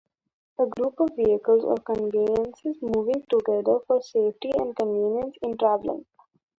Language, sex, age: English, female, under 19